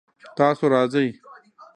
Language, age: Pashto, 40-49